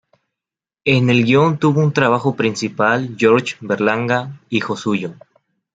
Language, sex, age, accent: Spanish, male, 19-29, México